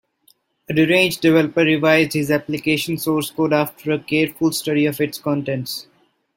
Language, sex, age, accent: English, male, under 19, India and South Asia (India, Pakistan, Sri Lanka)